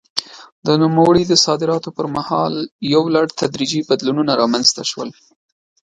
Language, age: Pashto, 19-29